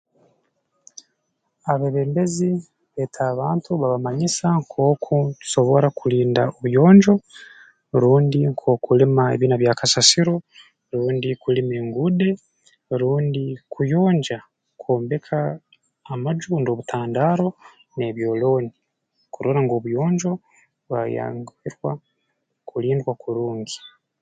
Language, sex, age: Tooro, male, 19-29